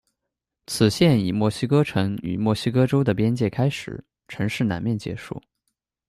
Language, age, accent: Chinese, 19-29, 出生地：四川省